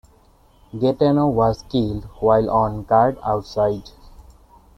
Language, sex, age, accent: English, male, 19-29, India and South Asia (India, Pakistan, Sri Lanka)